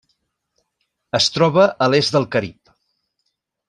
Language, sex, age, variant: Catalan, male, 40-49, Central